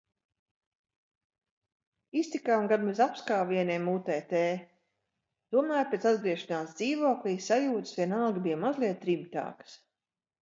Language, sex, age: Latvian, female, 50-59